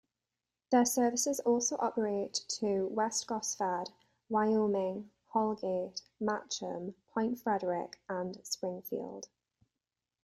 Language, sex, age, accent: English, female, 30-39, England English